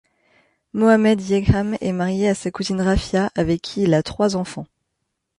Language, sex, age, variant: French, female, 19-29, Français de métropole